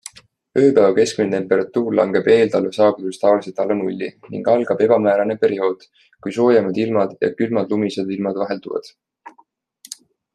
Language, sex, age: Estonian, male, 19-29